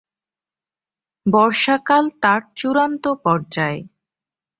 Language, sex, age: Bengali, female, 19-29